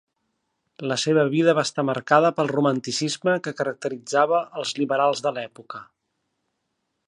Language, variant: Catalan, Central